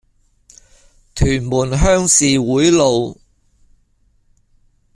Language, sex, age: Cantonese, male, 50-59